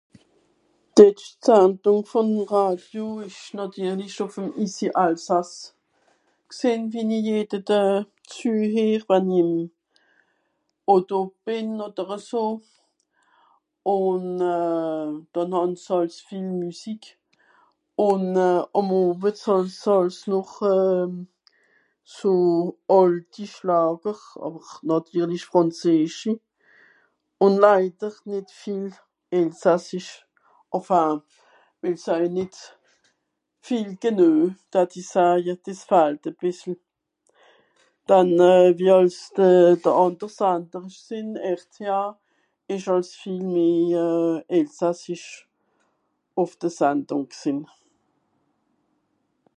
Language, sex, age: Swiss German, female, 50-59